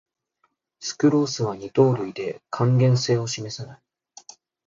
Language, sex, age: Japanese, male, 19-29